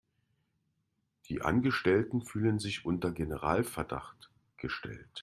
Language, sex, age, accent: German, male, 50-59, Deutschland Deutsch